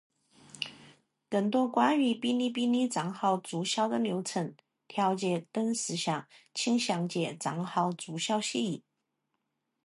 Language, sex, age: Chinese, female, 40-49